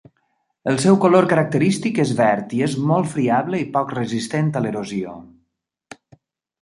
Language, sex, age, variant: Catalan, male, 40-49, Balear